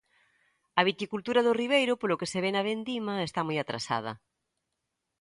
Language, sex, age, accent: Galician, female, 40-49, Atlántico (seseo e gheada)